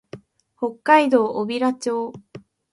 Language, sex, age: Japanese, female, 19-29